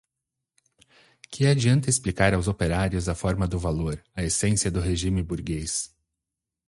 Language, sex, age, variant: Portuguese, male, 30-39, Portuguese (Brasil)